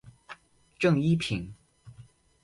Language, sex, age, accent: Chinese, male, under 19, 出生地：上海市